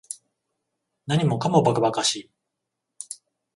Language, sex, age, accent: Japanese, male, 40-49, 関西